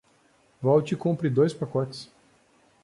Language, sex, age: Portuguese, male, 19-29